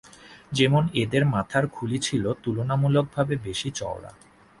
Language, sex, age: Bengali, male, 19-29